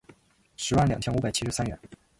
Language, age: Chinese, 30-39